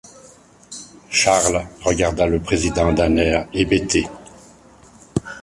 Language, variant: French, Français de métropole